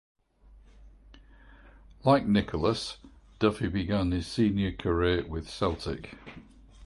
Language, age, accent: English, 60-69, England English